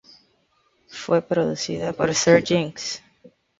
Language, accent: Spanish, América central